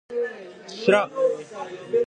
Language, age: Japanese, 19-29